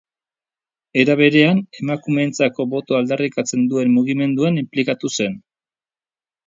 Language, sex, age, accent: Basque, male, 40-49, Mendebalekoa (Araba, Bizkaia, Gipuzkoako mendebaleko herri batzuk)